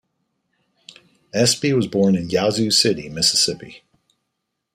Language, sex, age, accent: English, male, 40-49, United States English